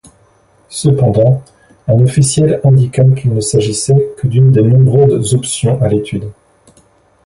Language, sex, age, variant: French, male, 40-49, Français de métropole